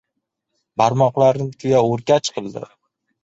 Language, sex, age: Uzbek, male, 19-29